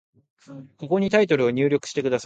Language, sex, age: Japanese, male, 19-29